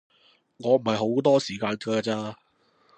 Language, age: Cantonese, 30-39